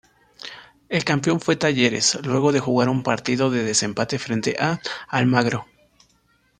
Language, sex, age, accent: Spanish, male, 19-29, México